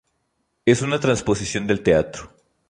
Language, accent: Spanish, México